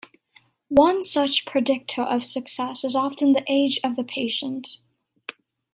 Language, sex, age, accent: English, female, under 19, United States English